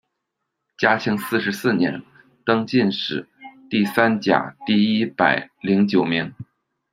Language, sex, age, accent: Chinese, male, 30-39, 出生地：北京市